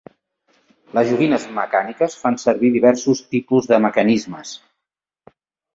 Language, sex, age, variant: Catalan, male, 50-59, Central